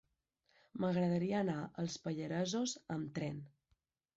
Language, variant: Catalan, Balear